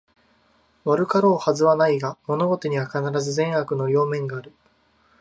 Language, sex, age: Japanese, male, 19-29